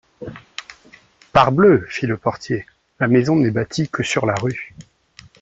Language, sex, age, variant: French, male, 40-49, Français de métropole